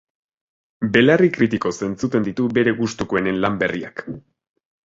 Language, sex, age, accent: Basque, male, 19-29, Erdialdekoa edo Nafarra (Gipuzkoa, Nafarroa)